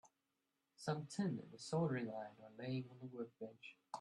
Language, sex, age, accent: English, male, 19-29, Southern African (South Africa, Zimbabwe, Namibia)